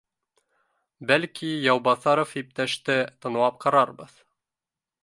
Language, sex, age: Bashkir, male, 19-29